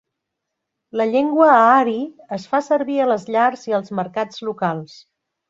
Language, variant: Catalan, Central